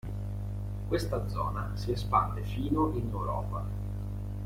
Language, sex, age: Italian, male, 30-39